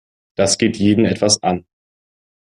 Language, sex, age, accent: German, male, 19-29, Deutschland Deutsch